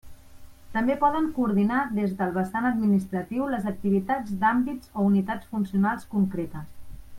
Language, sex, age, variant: Catalan, female, 30-39, Central